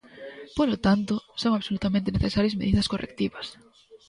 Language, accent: Galician, Normativo (estándar)